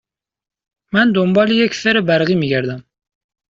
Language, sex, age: Persian, male, 19-29